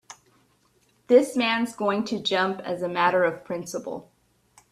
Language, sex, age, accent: English, female, 40-49, United States English